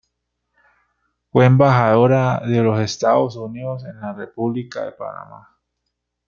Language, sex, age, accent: Spanish, male, 30-39, Andino-Pacífico: Colombia, Perú, Ecuador, oeste de Bolivia y Venezuela andina